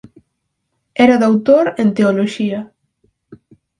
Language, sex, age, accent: Galician, female, 19-29, Atlántico (seseo e gheada)